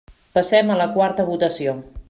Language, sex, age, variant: Catalan, female, 40-49, Central